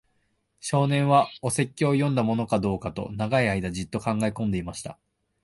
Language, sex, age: Japanese, male, 19-29